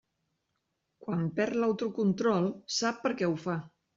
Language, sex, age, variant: Catalan, female, 50-59, Central